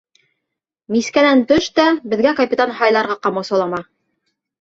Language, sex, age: Bashkir, female, 30-39